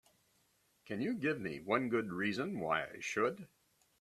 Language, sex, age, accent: English, male, 70-79, United States English